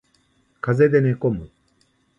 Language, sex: Japanese, male